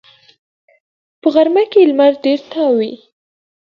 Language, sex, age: Pashto, female, 19-29